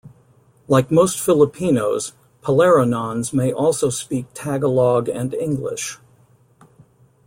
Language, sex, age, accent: English, male, 60-69, United States English